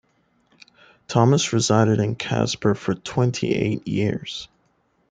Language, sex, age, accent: English, male, 19-29, United States English